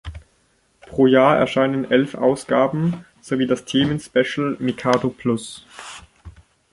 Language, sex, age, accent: German, male, 30-39, Deutschland Deutsch